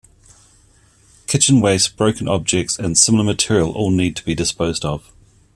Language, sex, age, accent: English, male, 40-49, New Zealand English